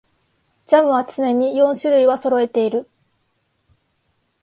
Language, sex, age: Japanese, female, 19-29